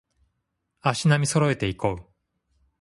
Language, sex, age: Japanese, male, 30-39